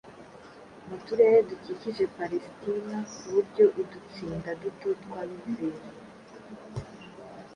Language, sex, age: Kinyarwanda, female, under 19